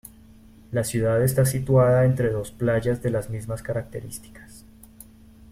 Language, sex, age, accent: Spanish, male, 30-39, Caribe: Cuba, Venezuela, Puerto Rico, República Dominicana, Panamá, Colombia caribeña, México caribeño, Costa del golfo de México